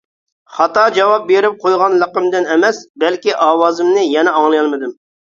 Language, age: Uyghur, 40-49